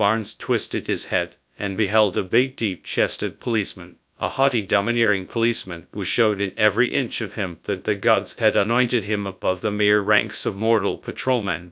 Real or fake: fake